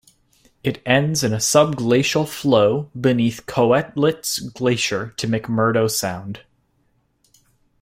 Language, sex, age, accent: English, male, under 19, United States English